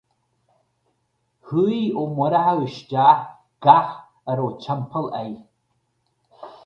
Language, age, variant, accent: Irish, 50-59, Gaeilge Uladh, Cainteoir dúchais, Gaeltacht